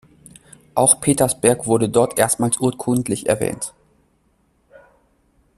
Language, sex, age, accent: German, male, 19-29, Deutschland Deutsch